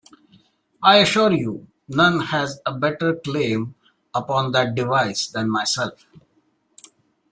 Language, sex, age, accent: English, male, 30-39, India and South Asia (India, Pakistan, Sri Lanka)